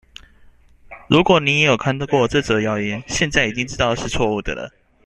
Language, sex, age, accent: Chinese, male, 19-29, 出生地：新北市